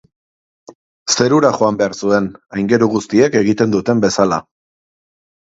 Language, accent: Basque, Erdialdekoa edo Nafarra (Gipuzkoa, Nafarroa)